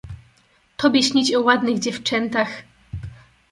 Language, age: Polish, 19-29